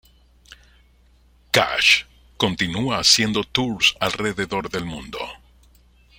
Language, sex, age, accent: Spanish, male, 50-59, Caribe: Cuba, Venezuela, Puerto Rico, República Dominicana, Panamá, Colombia caribeña, México caribeño, Costa del golfo de México